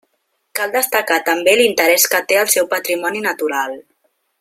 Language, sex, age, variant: Catalan, female, 19-29, Central